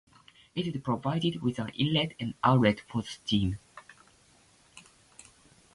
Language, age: English, 19-29